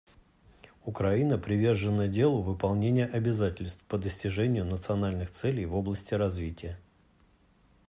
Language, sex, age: Russian, male, 40-49